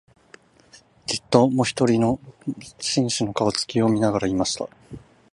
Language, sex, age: Japanese, male, 19-29